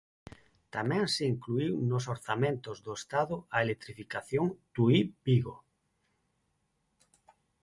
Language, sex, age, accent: Galician, male, 40-49, Neofalante